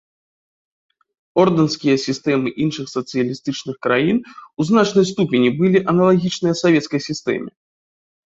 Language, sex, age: Belarusian, male, 30-39